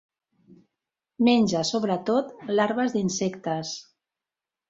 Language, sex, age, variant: Catalan, female, 60-69, Central